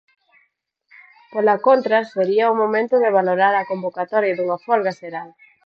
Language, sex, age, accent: Galician, female, 30-39, Neofalante